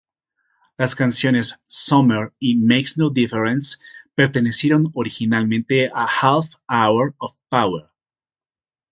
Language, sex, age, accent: Spanish, male, 50-59, México